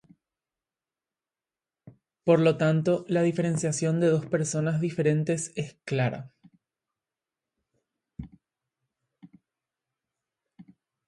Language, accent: Spanish, Rioplatense: Argentina, Uruguay, este de Bolivia, Paraguay